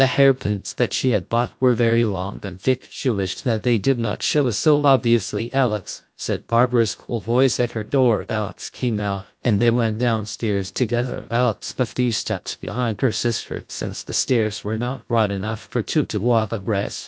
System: TTS, GlowTTS